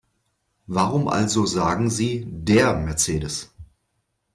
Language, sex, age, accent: German, male, 50-59, Deutschland Deutsch